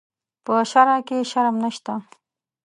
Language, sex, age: Pashto, female, 30-39